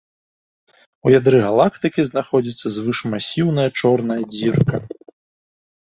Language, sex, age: Belarusian, male, 19-29